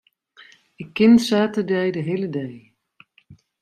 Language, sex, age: Western Frisian, female, 30-39